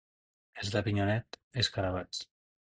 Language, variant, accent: Catalan, Nord-Occidental, nord-occidental